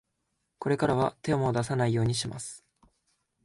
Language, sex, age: Japanese, male, 19-29